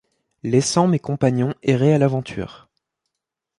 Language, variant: French, Français de métropole